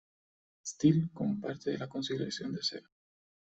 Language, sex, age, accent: Spanish, male, 30-39, América central